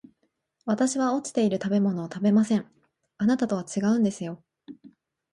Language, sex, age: Japanese, female, 19-29